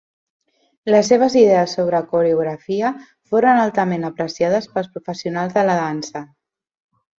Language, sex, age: Catalan, female, 30-39